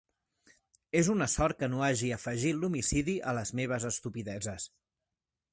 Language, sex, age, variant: Catalan, male, 30-39, Central